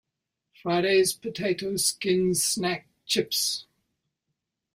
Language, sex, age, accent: English, male, 70-79, New Zealand English